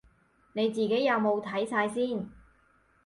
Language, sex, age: Cantonese, female, 30-39